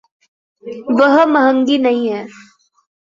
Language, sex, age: Hindi, female, under 19